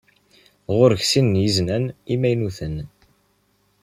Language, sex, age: Kabyle, male, under 19